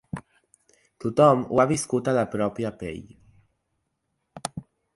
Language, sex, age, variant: Catalan, male, under 19, Central